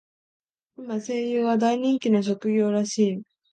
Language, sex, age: Japanese, female, 19-29